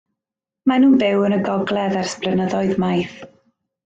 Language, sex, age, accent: Welsh, female, 19-29, Y Deyrnas Unedig Cymraeg